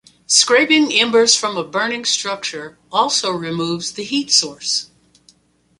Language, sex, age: English, female, 70-79